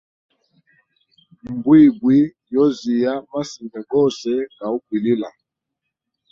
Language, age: Hemba, 40-49